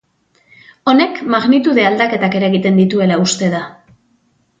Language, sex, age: Basque, female, 40-49